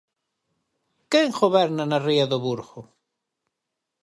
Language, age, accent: Galician, 40-49, Atlántico (seseo e gheada)